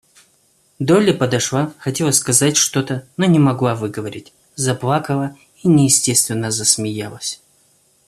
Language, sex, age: Russian, male, 19-29